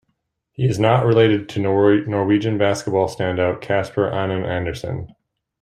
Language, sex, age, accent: English, male, 30-39, United States English